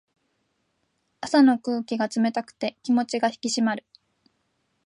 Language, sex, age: Japanese, female, 19-29